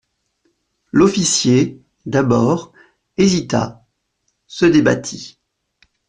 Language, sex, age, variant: French, male, 40-49, Français de métropole